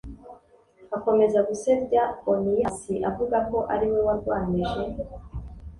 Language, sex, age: Kinyarwanda, female, 30-39